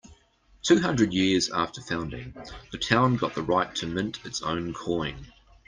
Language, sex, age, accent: English, male, 40-49, New Zealand English